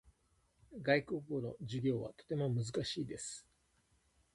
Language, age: Japanese, 60-69